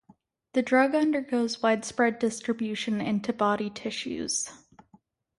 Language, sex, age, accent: English, female, 19-29, United States English